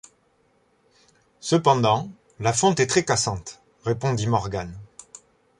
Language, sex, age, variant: French, male, 30-39, Français de métropole